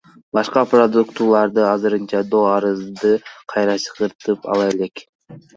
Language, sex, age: Kyrgyz, male, under 19